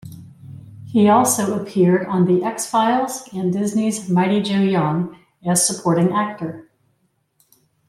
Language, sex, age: English, female, 50-59